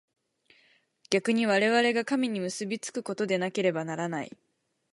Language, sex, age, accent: Japanese, female, 19-29, 標準語